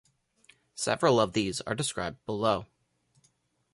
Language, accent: English, United States English